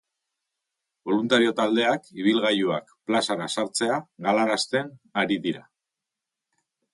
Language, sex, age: Basque, male, 40-49